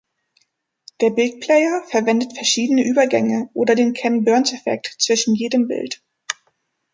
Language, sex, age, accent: German, female, 30-39, Deutschland Deutsch